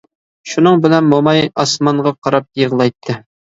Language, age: Uyghur, 19-29